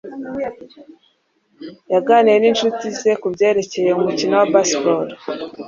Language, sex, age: Kinyarwanda, female, 40-49